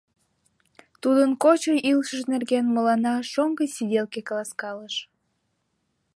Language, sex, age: Mari, female, under 19